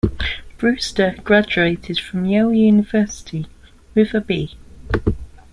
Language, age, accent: English, under 19, England English